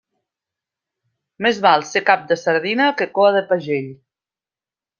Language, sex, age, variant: Catalan, female, 50-59, Central